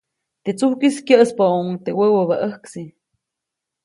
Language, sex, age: Copainalá Zoque, female, 19-29